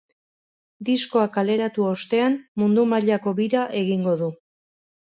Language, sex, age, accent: Basque, female, 50-59, Mendebalekoa (Araba, Bizkaia, Gipuzkoako mendebaleko herri batzuk)